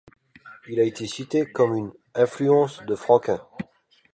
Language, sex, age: French, male, 30-39